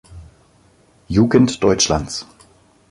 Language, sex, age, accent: German, male, 40-49, Deutschland Deutsch